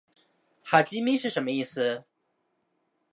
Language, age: Chinese, 19-29